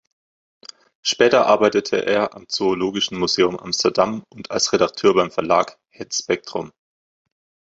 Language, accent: German, Deutschland Deutsch